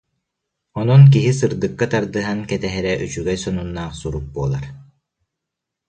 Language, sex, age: Yakut, male, 19-29